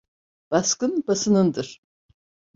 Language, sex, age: Turkish, female, 70-79